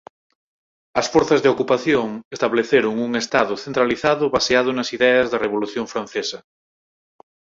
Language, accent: Galician, Normativo (estándar)